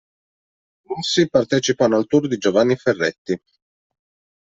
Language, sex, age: Italian, male, 30-39